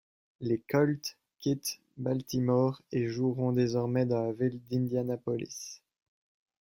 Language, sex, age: French, male, 19-29